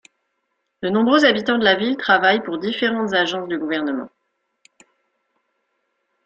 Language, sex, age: French, female, 30-39